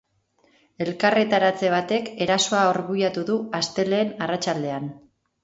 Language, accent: Basque, Erdialdekoa edo Nafarra (Gipuzkoa, Nafarroa)